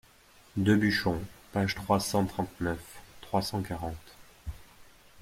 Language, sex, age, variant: French, male, 19-29, Français de métropole